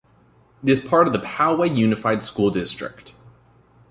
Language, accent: English, United States English